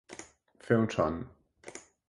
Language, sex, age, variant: Catalan, male, 30-39, Central